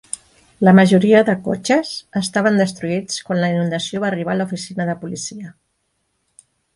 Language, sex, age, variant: Catalan, female, 60-69, Central